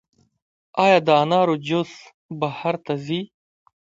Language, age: Pashto, 30-39